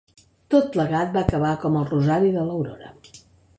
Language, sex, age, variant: Catalan, female, 50-59, Central